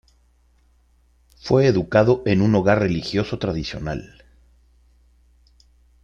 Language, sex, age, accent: Spanish, male, 50-59, México